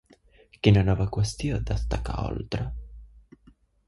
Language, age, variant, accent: Catalan, under 19, Central, central